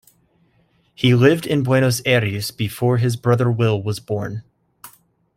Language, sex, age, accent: English, male, 30-39, United States English